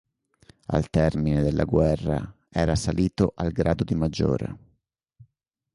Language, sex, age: Italian, male, 30-39